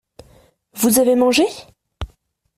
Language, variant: French, Français de métropole